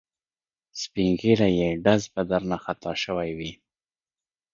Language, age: Pashto, 30-39